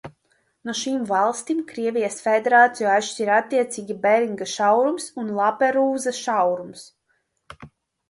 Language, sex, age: Latvian, female, 19-29